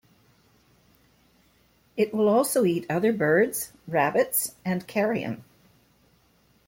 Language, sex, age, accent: English, female, 60-69, Canadian English